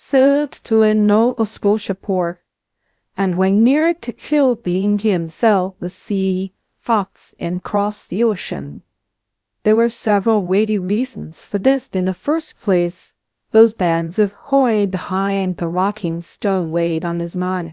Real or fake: fake